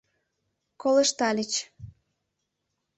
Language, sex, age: Mari, female, under 19